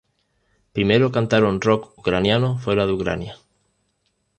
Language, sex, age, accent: Spanish, male, 30-39, España: Islas Canarias